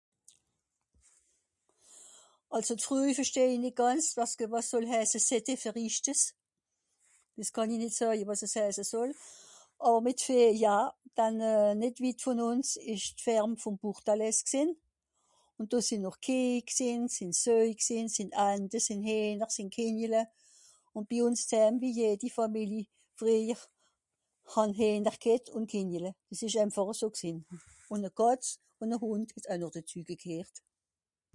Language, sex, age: Swiss German, female, 60-69